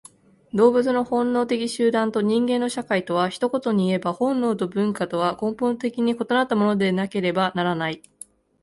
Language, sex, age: Japanese, female, 19-29